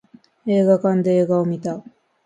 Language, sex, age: Japanese, female, under 19